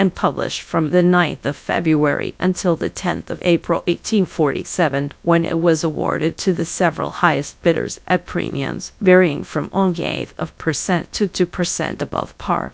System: TTS, GradTTS